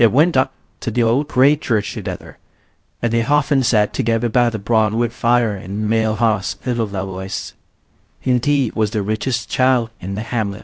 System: TTS, VITS